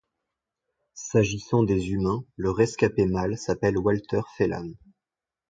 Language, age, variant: French, 19-29, Français de métropole